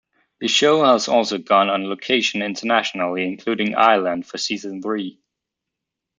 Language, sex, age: English, male, 19-29